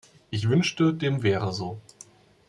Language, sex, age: German, male, 30-39